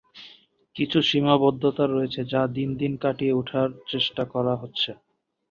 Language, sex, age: Bengali, male, 19-29